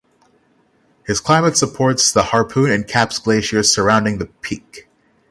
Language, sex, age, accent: English, male, 30-39, United States English; England English